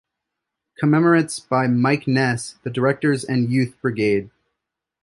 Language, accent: English, United States English